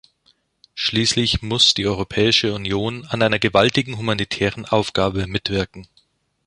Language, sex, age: German, male, 40-49